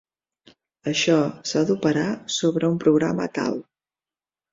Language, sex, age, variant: Catalan, female, 40-49, Central